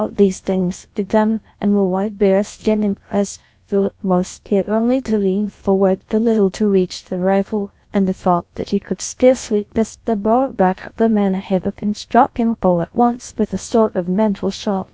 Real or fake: fake